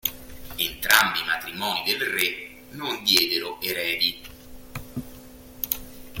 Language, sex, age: Italian, male, 40-49